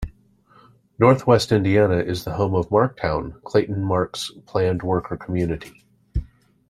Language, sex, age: English, male, 40-49